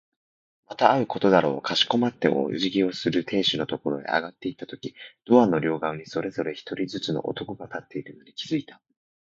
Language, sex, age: Japanese, male, 19-29